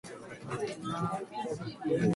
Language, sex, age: Japanese, female, 19-29